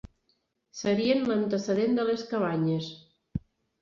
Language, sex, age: Catalan, female, 40-49